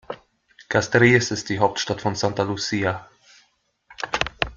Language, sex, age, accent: German, male, 19-29, Deutschland Deutsch